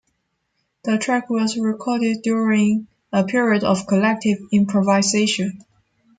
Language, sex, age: English, female, 19-29